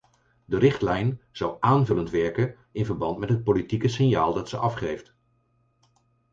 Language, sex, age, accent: Dutch, male, 50-59, Nederlands Nederlands